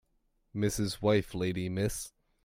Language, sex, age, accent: English, male, under 19, United States English